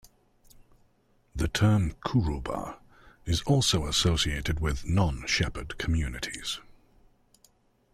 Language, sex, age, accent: English, male, 30-39, England English